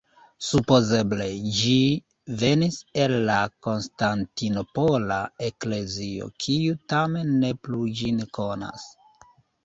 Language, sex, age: Esperanto, male, 40-49